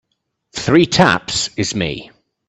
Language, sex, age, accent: English, male, 30-39, England English